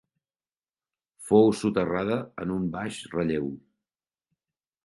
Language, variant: Catalan, Central